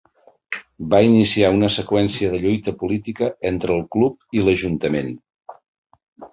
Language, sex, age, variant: Catalan, male, 60-69, Central